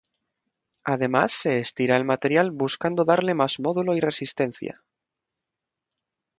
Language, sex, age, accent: Spanish, male, 19-29, España: Centro-Sur peninsular (Madrid, Toledo, Castilla-La Mancha)